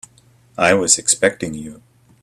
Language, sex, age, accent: English, male, 30-39, United States English